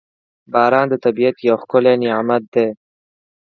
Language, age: Pashto, under 19